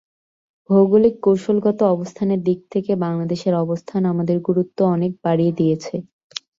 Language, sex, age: Bengali, female, 19-29